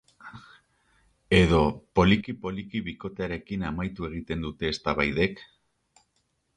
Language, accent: Basque, Erdialdekoa edo Nafarra (Gipuzkoa, Nafarroa)